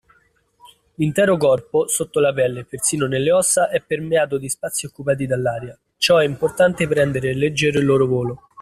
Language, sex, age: Italian, male, 19-29